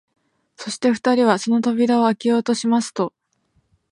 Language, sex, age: Japanese, female, 19-29